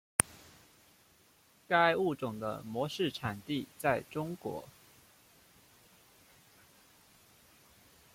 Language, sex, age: Chinese, male, 19-29